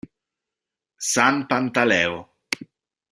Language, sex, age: Italian, male, 30-39